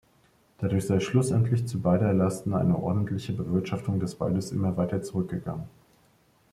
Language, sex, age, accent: German, male, 30-39, Deutschland Deutsch